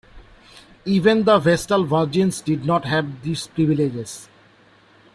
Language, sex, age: English, male, 40-49